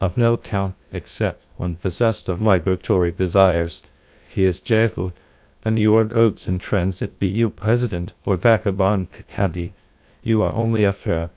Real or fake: fake